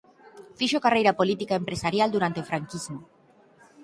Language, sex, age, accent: Galician, female, 19-29, Oriental (común en zona oriental); Normativo (estándar)